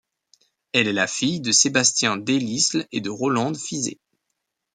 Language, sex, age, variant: French, male, 19-29, Français de métropole